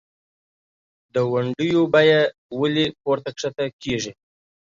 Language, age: Pashto, 19-29